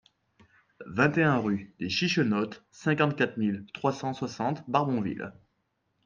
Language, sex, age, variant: French, male, 30-39, Français de métropole